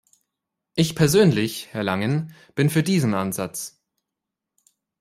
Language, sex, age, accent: German, male, 19-29, Deutschland Deutsch